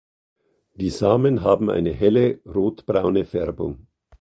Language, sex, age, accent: German, male, 50-59, Österreichisches Deutsch